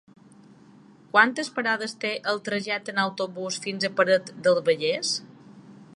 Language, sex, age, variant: Catalan, female, 40-49, Balear